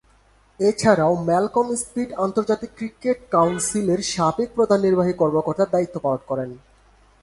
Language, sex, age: Bengali, male, 19-29